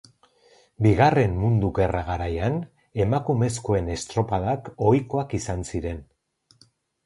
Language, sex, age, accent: Basque, male, 60-69, Erdialdekoa edo Nafarra (Gipuzkoa, Nafarroa)